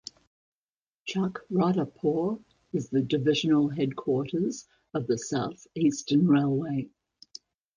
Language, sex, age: English, female, 70-79